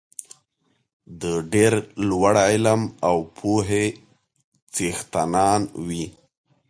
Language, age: Pashto, 30-39